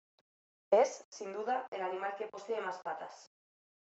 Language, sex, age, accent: Spanish, female, 19-29, España: Norte peninsular (Asturias, Castilla y León, Cantabria, País Vasco, Navarra, Aragón, La Rioja, Guadalajara, Cuenca)